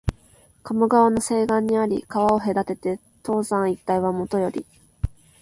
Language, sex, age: Japanese, female, 19-29